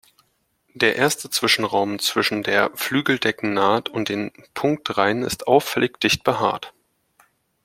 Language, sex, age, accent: German, male, 30-39, Deutschland Deutsch